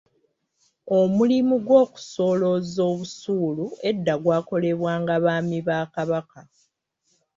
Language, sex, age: Ganda, female, 19-29